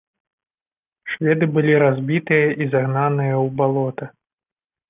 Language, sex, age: Belarusian, male, 30-39